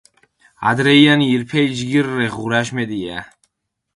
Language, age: Mingrelian, 19-29